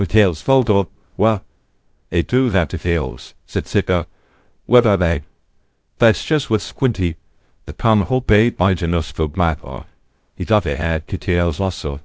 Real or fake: fake